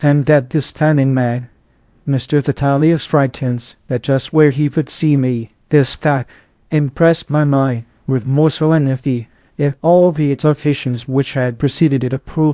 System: TTS, VITS